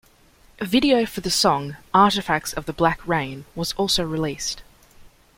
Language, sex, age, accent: English, female, 19-29, Australian English